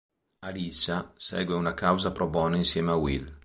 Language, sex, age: Italian, male, 40-49